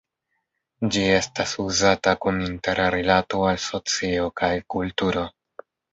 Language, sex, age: Esperanto, male, 30-39